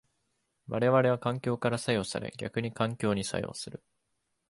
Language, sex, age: Japanese, male, 19-29